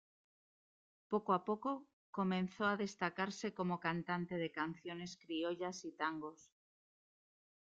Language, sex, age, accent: Spanish, female, 30-39, España: Norte peninsular (Asturias, Castilla y León, Cantabria, País Vasco, Navarra, Aragón, La Rioja, Guadalajara, Cuenca)